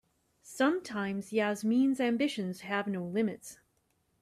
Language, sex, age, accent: English, female, 50-59, United States English